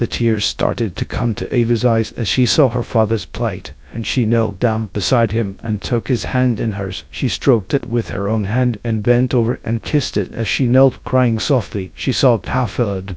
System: TTS, GradTTS